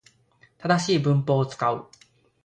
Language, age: Japanese, 40-49